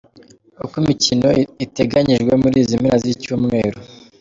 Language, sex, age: Kinyarwanda, male, 30-39